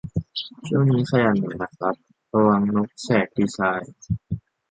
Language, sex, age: Thai, male, under 19